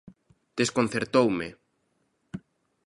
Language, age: Galician, 19-29